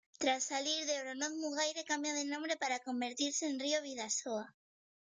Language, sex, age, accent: Spanish, female, under 19, España: Norte peninsular (Asturias, Castilla y León, Cantabria, País Vasco, Navarra, Aragón, La Rioja, Guadalajara, Cuenca)